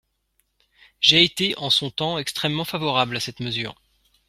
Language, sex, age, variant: French, male, 30-39, Français de métropole